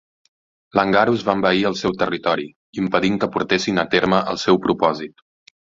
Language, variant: Catalan, Central